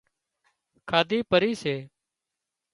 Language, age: Wadiyara Koli, 30-39